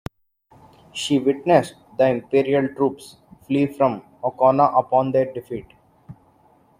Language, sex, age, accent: English, male, 19-29, India and South Asia (India, Pakistan, Sri Lanka)